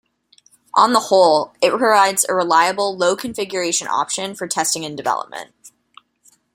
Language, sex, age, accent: English, female, 19-29, United States English